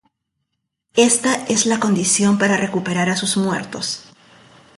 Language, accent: Spanish, Andino-Pacífico: Colombia, Perú, Ecuador, oeste de Bolivia y Venezuela andina